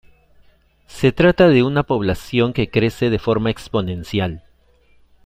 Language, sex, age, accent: Spanish, male, 50-59, Andino-Pacífico: Colombia, Perú, Ecuador, oeste de Bolivia y Venezuela andina